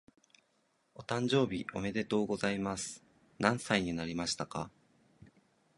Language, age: Japanese, 19-29